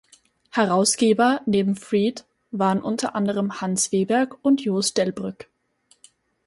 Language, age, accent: German, 19-29, Österreichisches Deutsch